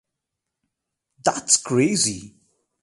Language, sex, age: English, male, 19-29